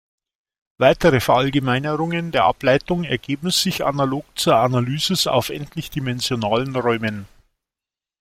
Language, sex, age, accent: German, male, 50-59, Deutschland Deutsch